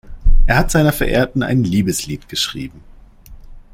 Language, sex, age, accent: German, male, 40-49, Deutschland Deutsch